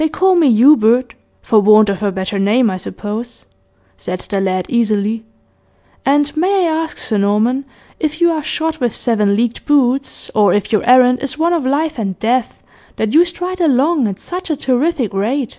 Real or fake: real